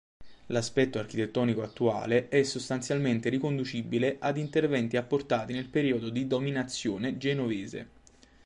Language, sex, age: Italian, male, 19-29